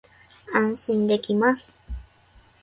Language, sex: Japanese, female